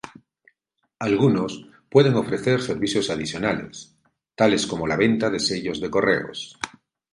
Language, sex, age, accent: Spanish, male, 50-59, Caribe: Cuba, Venezuela, Puerto Rico, República Dominicana, Panamá, Colombia caribeña, México caribeño, Costa del golfo de México